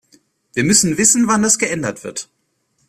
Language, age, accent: German, 19-29, Deutschland Deutsch